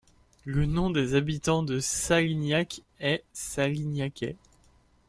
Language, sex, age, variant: French, male, 19-29, Français de métropole